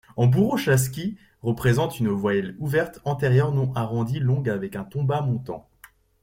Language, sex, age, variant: French, male, 19-29, Français de métropole